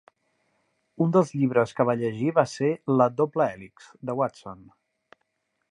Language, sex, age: Catalan, male, 40-49